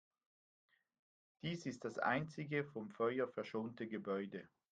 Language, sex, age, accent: German, male, 50-59, Schweizerdeutsch